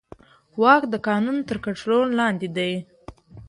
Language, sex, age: Pashto, female, 19-29